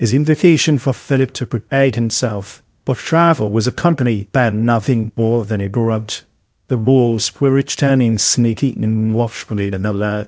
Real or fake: fake